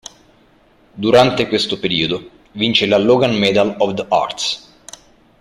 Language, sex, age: Italian, male, 30-39